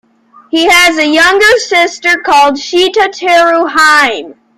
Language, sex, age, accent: English, male, under 19, United States English